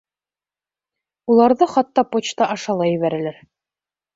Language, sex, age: Bashkir, female, 19-29